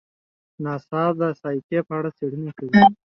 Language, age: Pashto, 19-29